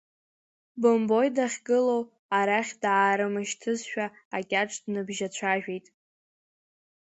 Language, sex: Abkhazian, female